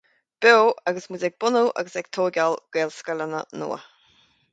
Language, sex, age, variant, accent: Irish, female, 30-39, Gaeilge Chonnacht, Cainteoir dúchais, Gaeltacht